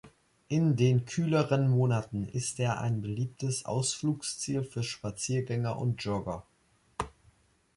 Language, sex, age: German, male, under 19